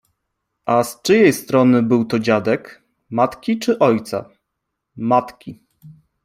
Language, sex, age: Polish, male, 30-39